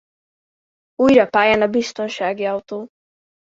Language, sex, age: Hungarian, female, under 19